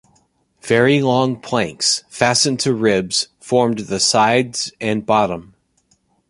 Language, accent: English, United States English